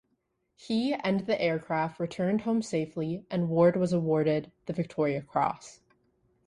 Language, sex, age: English, female, 19-29